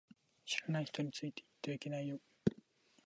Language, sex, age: Japanese, male, 19-29